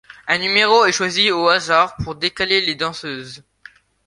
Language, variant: French, Français de métropole